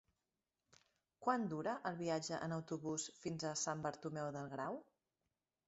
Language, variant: Catalan, Central